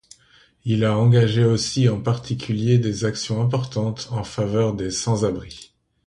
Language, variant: French, Français d'Europe